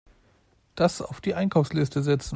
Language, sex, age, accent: German, male, 19-29, Deutschland Deutsch